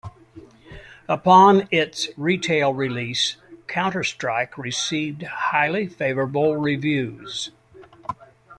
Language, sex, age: English, male, 70-79